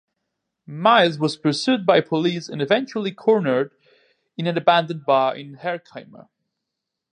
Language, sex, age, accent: English, male, 19-29, United States English